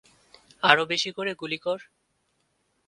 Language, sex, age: Bengali, male, 19-29